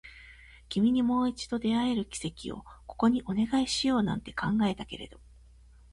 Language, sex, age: Japanese, female, 40-49